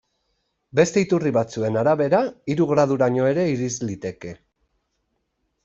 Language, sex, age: Basque, male, 40-49